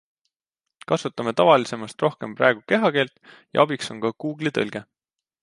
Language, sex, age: Estonian, male, 19-29